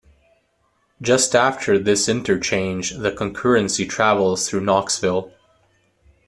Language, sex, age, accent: English, male, 19-29, England English